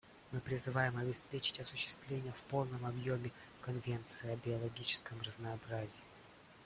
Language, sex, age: Russian, male, 19-29